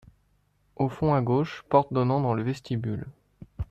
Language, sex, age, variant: French, male, 19-29, Français de métropole